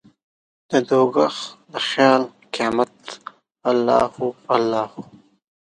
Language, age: Pashto, 19-29